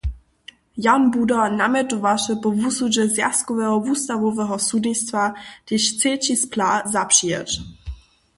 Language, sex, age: Upper Sorbian, female, under 19